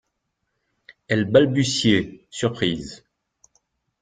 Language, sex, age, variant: French, male, 40-49, Français de métropole